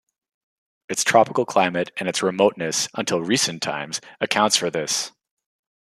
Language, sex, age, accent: English, male, 19-29, Canadian English